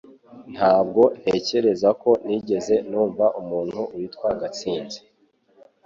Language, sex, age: Kinyarwanda, male, 19-29